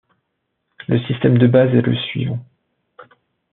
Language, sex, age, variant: French, male, 40-49, Français de métropole